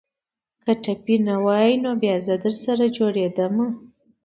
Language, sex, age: Pashto, female, 30-39